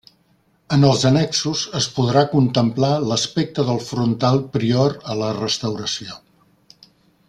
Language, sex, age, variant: Catalan, male, 60-69, Central